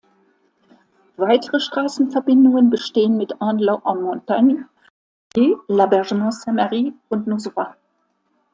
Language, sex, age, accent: German, female, 60-69, Deutschland Deutsch